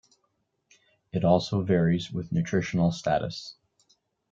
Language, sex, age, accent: English, male, 40-49, United States English